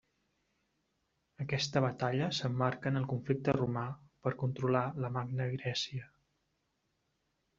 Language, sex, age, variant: Catalan, male, 30-39, Central